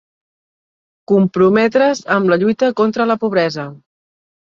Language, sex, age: Catalan, male, 40-49